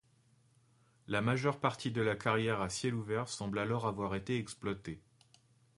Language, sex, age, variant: French, male, 30-39, Français de métropole